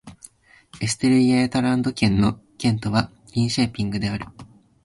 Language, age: Japanese, under 19